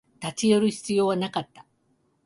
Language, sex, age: Japanese, female, 50-59